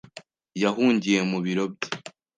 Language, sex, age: Kinyarwanda, male, under 19